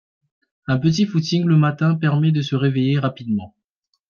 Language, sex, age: French, male, 19-29